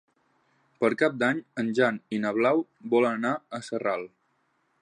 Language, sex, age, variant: Catalan, male, 19-29, Nord-Occidental